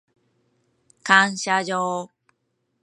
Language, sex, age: Japanese, female, 50-59